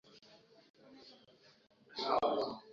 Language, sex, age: Swahili, male, 19-29